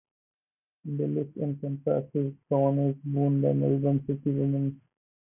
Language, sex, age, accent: English, male, 19-29, India and South Asia (India, Pakistan, Sri Lanka)